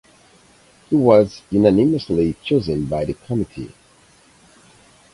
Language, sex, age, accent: English, male, 40-49, United States English